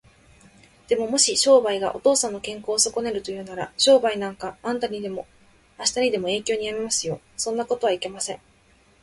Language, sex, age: Japanese, female, 19-29